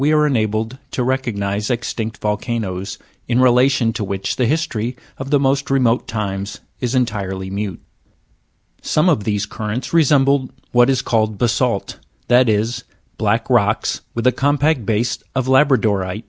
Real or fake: real